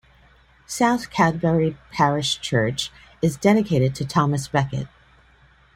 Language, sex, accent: English, female, United States English